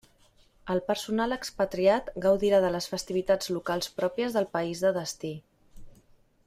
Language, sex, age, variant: Catalan, female, 30-39, Central